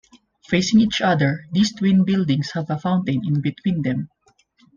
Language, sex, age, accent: English, male, 19-29, Filipino